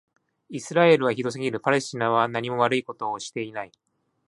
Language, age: Japanese, 40-49